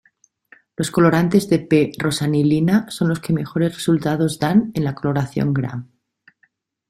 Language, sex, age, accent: Spanish, female, 60-69, España: Norte peninsular (Asturias, Castilla y León, Cantabria, País Vasco, Navarra, Aragón, La Rioja, Guadalajara, Cuenca)